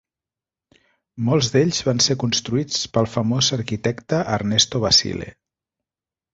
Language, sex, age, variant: Catalan, male, 40-49, Central